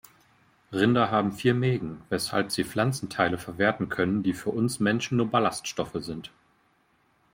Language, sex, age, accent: German, male, 30-39, Deutschland Deutsch